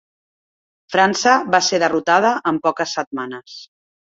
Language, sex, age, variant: Catalan, female, 40-49, Central